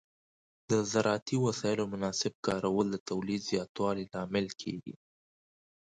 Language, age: Pashto, 19-29